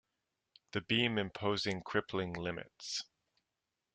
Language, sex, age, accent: English, male, 40-49, Canadian English